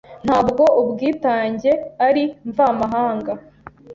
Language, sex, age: Kinyarwanda, female, 19-29